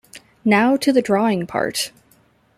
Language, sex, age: English, female, 30-39